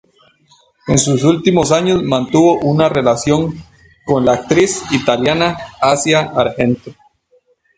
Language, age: Spanish, 19-29